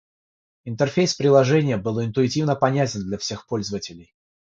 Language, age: Russian, 30-39